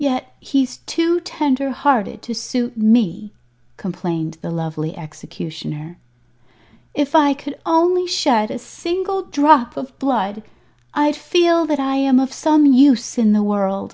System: none